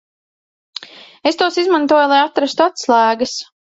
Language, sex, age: Latvian, female, 30-39